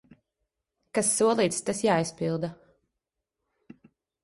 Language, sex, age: Latvian, female, 30-39